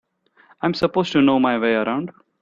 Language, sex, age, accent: English, male, 19-29, India and South Asia (India, Pakistan, Sri Lanka)